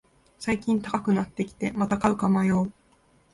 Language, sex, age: Japanese, female, 19-29